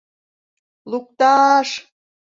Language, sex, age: Mari, female, 30-39